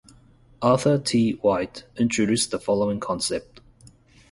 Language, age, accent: English, 19-29, New Zealand English